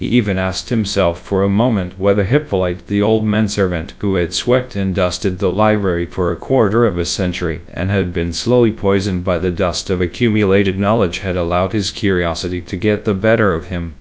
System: TTS, GradTTS